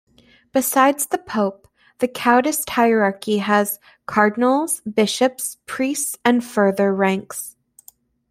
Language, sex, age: English, female, 19-29